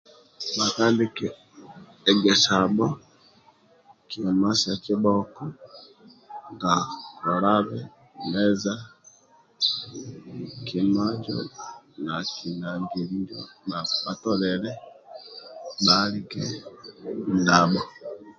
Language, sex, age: Amba (Uganda), male, 50-59